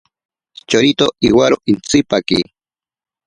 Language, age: Ashéninka Perené, 40-49